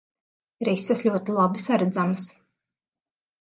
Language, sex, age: Latvian, female, 30-39